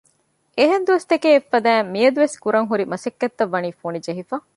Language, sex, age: Divehi, female, 40-49